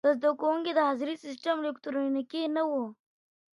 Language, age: Pashto, under 19